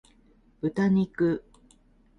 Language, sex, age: Japanese, female, 50-59